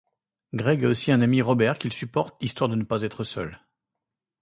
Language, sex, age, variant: French, male, 40-49, Français de métropole